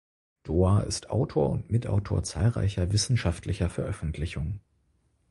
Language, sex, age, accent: German, male, 19-29, Deutschland Deutsch